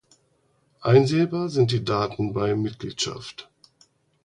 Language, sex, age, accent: German, male, 40-49, Deutschland Deutsch